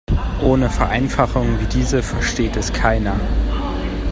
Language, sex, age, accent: German, male, 30-39, Deutschland Deutsch